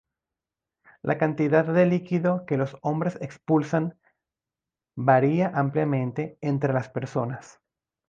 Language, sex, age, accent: Spanish, male, 30-39, Caribe: Cuba, Venezuela, Puerto Rico, República Dominicana, Panamá, Colombia caribeña, México caribeño, Costa del golfo de México